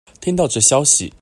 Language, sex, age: Chinese, male, 19-29